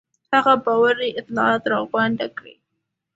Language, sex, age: Pashto, female, under 19